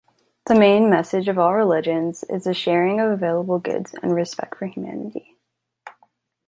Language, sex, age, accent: English, female, 19-29, United States English